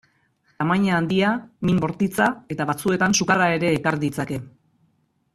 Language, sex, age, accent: Basque, female, 40-49, Mendebalekoa (Araba, Bizkaia, Gipuzkoako mendebaleko herri batzuk)